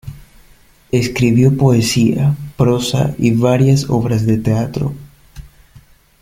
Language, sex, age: Spanish, male, under 19